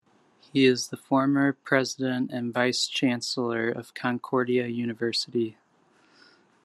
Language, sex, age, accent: English, male, 19-29, United States English